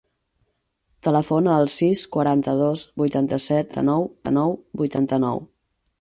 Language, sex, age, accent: Catalan, female, 40-49, estàndard